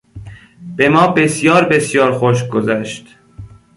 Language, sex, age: Persian, male, under 19